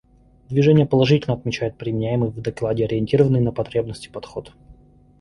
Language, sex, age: Russian, male, 30-39